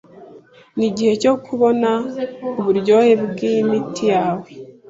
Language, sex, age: Kinyarwanda, female, 19-29